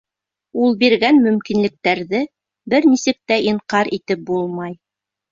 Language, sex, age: Bashkir, female, 40-49